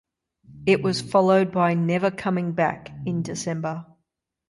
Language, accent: English, Australian English